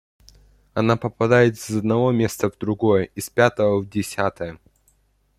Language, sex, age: Russian, male, under 19